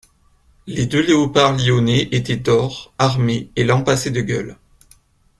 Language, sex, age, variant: French, male, 19-29, Français de métropole